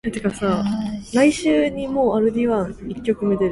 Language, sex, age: Cantonese, female, 19-29